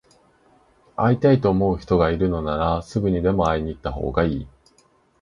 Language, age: Japanese, 19-29